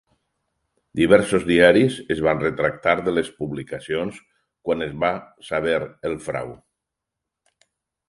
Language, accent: Catalan, valencià